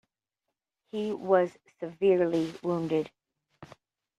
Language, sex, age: English, female, 40-49